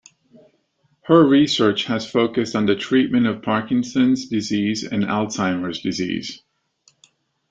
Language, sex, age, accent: English, male, 40-49, United States English